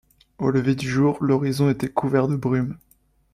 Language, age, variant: French, 19-29, Français de métropole